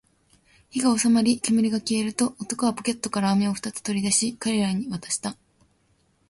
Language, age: Japanese, 19-29